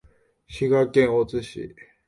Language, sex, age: Japanese, male, 19-29